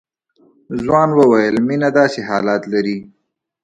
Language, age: Pashto, 19-29